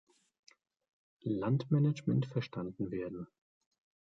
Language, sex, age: German, male, 30-39